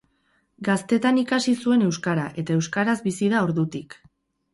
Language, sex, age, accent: Basque, female, 19-29, Erdialdekoa edo Nafarra (Gipuzkoa, Nafarroa)